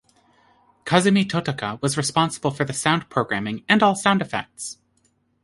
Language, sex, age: English, female, 30-39